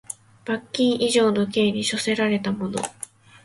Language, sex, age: Japanese, female, 19-29